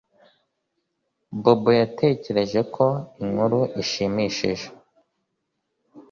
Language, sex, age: Kinyarwanda, male, 19-29